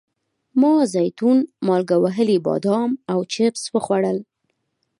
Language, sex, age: Pashto, female, 19-29